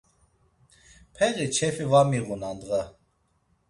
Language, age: Laz, 40-49